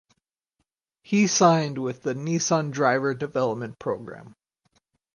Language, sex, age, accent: English, male, 30-39, United States English